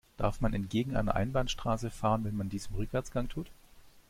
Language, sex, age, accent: German, male, 30-39, Deutschland Deutsch